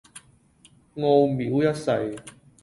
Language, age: Cantonese, 19-29